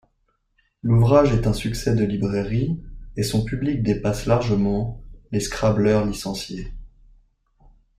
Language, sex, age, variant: French, male, 30-39, Français de métropole